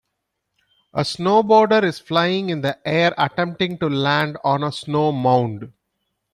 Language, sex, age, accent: English, male, 40-49, India and South Asia (India, Pakistan, Sri Lanka)